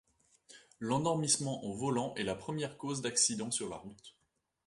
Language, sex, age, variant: French, male, 19-29, Français de métropole